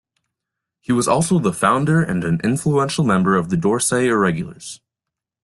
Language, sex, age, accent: English, male, 19-29, United States English